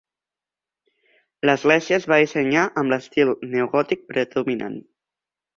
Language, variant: Catalan, Central